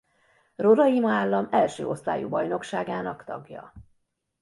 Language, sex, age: Hungarian, female, 50-59